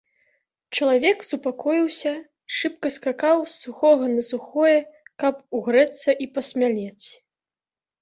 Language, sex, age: Belarusian, female, 19-29